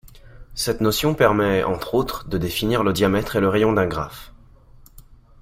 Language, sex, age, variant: French, male, under 19, Français de métropole